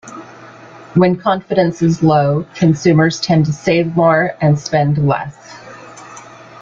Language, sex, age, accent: English, female, 50-59, United States English